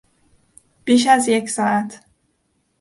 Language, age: Persian, 30-39